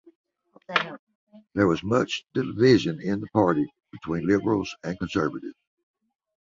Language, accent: English, United States English